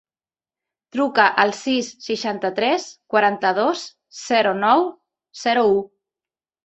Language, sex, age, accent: Catalan, female, 40-49, valencià